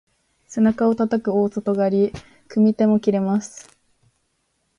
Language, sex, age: Japanese, female, 19-29